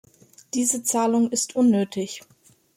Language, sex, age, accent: German, female, 19-29, Deutschland Deutsch